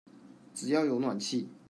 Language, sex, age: Chinese, male, 19-29